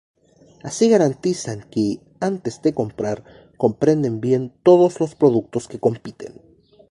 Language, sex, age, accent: Spanish, male, 19-29, Chileno: Chile, Cuyo